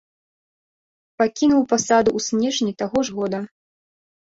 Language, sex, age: Belarusian, female, 19-29